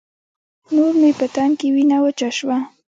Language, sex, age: Pashto, female, 19-29